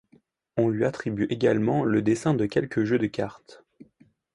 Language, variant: French, Français de métropole